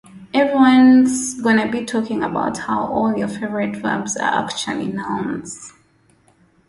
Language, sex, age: English, female, 19-29